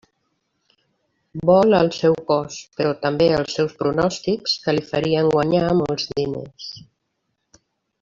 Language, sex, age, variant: Catalan, female, 50-59, Central